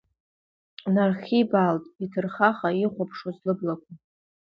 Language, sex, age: Abkhazian, female, 30-39